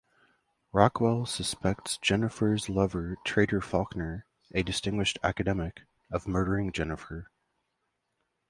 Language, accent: English, United States English